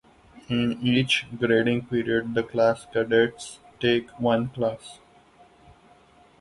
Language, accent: English, India and South Asia (India, Pakistan, Sri Lanka)